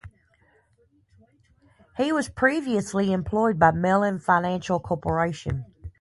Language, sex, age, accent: English, female, 40-49, United States English